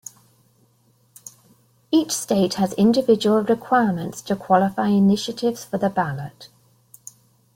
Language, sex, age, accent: English, female, 50-59, England English